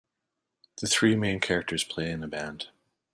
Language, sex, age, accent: English, male, 40-49, Canadian English